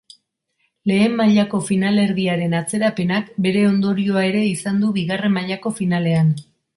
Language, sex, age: Basque, female, 40-49